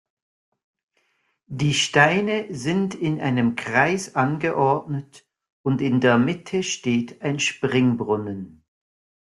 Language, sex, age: German, male, 40-49